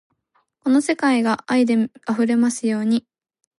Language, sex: Japanese, female